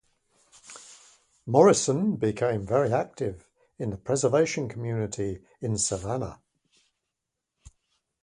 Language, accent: English, England English